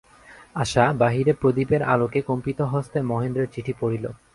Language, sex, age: Bengali, male, 19-29